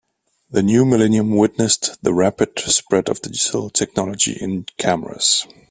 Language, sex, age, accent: English, male, 30-39, United States English